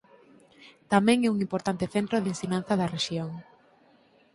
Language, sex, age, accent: Galician, female, under 19, Normativo (estándar)